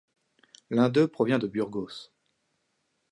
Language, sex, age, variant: French, male, 19-29, Français de métropole